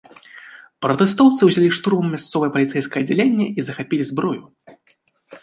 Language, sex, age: Belarusian, male, 19-29